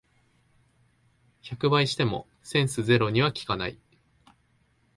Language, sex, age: Japanese, male, 19-29